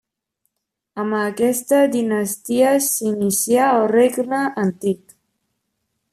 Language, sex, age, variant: Catalan, male, 19-29, Central